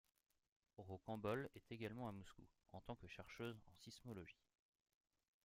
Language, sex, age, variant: French, male, 19-29, Français de métropole